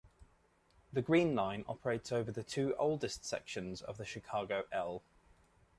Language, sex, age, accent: English, male, 30-39, England English